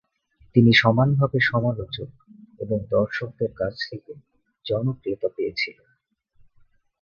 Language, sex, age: Bengali, male, 19-29